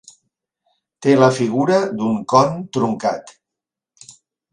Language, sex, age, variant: Catalan, male, 50-59, Central